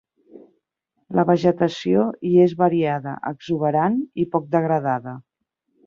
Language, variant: Catalan, Central